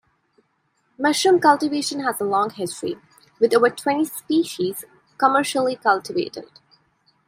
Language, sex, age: English, female, 19-29